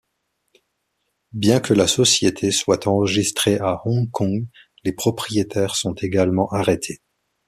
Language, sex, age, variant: French, male, 30-39, Français de métropole